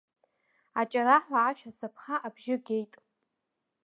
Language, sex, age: Abkhazian, female, 19-29